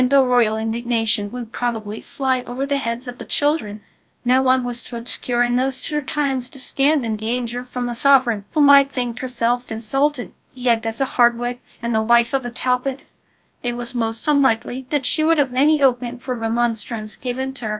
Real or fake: fake